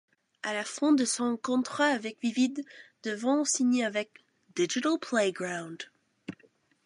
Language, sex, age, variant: French, female, under 19, Français de métropole